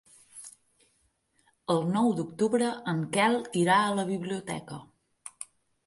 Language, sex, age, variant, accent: Catalan, female, 19-29, Central, Oriental